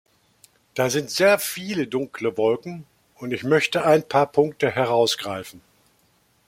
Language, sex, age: German, male, 60-69